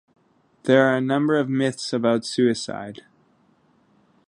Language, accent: English, Canadian English